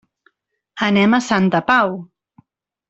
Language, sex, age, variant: Catalan, female, 40-49, Central